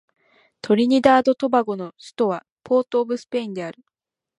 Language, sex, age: Japanese, female, 19-29